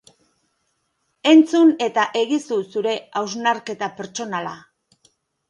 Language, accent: Basque, Erdialdekoa edo Nafarra (Gipuzkoa, Nafarroa)